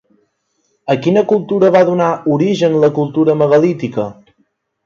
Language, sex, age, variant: Catalan, male, 19-29, Balear